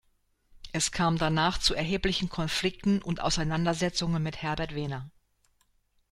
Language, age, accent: German, 60-69, Deutschland Deutsch